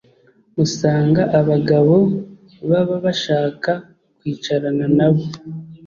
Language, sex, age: Kinyarwanda, male, 30-39